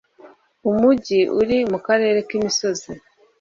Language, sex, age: Kinyarwanda, female, 19-29